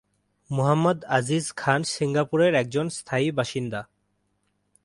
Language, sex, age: Bengali, male, 19-29